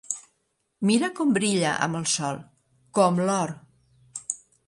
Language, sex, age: Catalan, female, 60-69